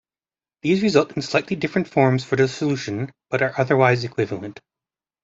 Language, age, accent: English, 30-39, Canadian English